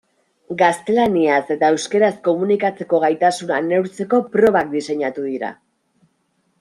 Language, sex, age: Basque, female, 30-39